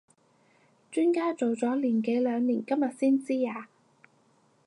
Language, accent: Cantonese, 广州音